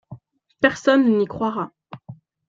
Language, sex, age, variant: French, female, 19-29, Français de métropole